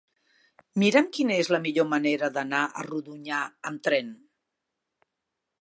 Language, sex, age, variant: Catalan, female, 60-69, Central